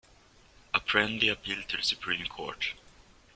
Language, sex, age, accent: English, male, 19-29, United States English